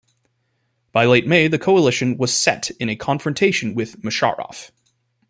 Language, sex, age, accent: English, male, 19-29, United States English